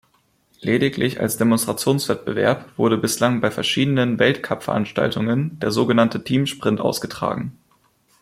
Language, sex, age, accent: German, male, under 19, Deutschland Deutsch